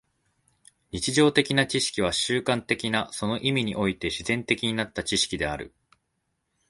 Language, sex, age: Japanese, male, 19-29